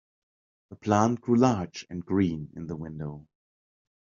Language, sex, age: English, male, 30-39